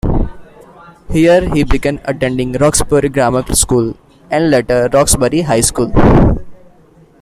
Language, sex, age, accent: English, male, 19-29, India and South Asia (India, Pakistan, Sri Lanka)